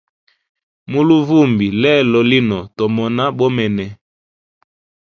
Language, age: Hemba, 19-29